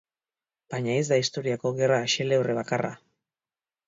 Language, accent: Basque, Erdialdekoa edo Nafarra (Gipuzkoa, Nafarroa)